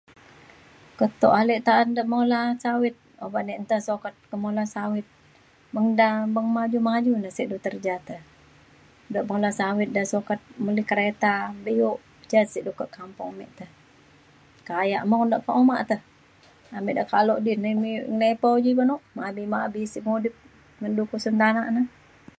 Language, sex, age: Mainstream Kenyah, female, 40-49